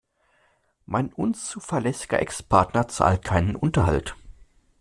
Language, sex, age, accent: German, male, 19-29, Deutschland Deutsch